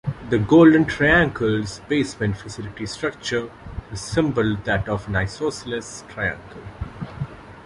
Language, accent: English, India and South Asia (India, Pakistan, Sri Lanka)